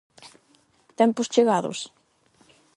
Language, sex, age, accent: Galician, female, 19-29, Atlántico (seseo e gheada); Normativo (estándar); Neofalante